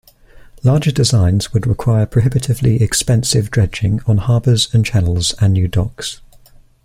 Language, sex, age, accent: English, male, 19-29, England English